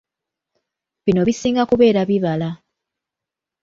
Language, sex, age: Ganda, female, 19-29